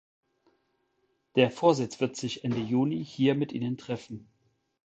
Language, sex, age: German, male, 40-49